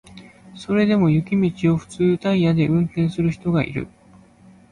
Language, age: Japanese, 19-29